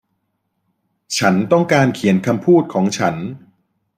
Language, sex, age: Thai, male, 30-39